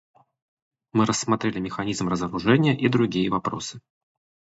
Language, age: Russian, 30-39